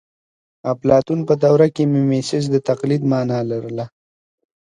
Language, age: Pashto, 30-39